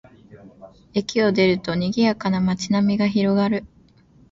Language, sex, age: Japanese, female, 19-29